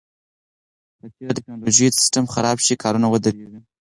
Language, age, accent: Pashto, 19-29, کندهاری لهجه